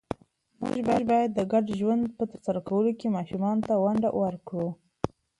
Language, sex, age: Pashto, female, 19-29